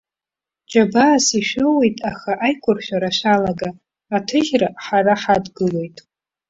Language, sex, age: Abkhazian, female, 19-29